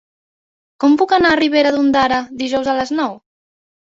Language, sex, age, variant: Catalan, female, 19-29, Central